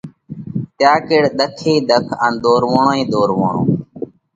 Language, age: Parkari Koli, 30-39